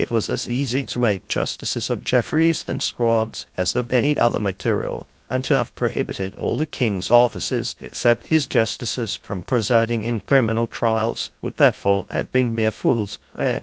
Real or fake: fake